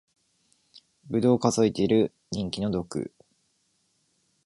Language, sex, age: Japanese, male, 19-29